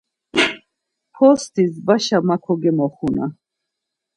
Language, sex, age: Laz, female, 50-59